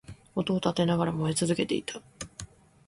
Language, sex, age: Japanese, female, 19-29